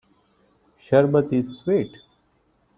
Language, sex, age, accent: English, male, 19-29, India and South Asia (India, Pakistan, Sri Lanka)